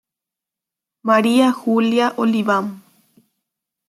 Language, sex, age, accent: Spanish, female, under 19, Rioplatense: Argentina, Uruguay, este de Bolivia, Paraguay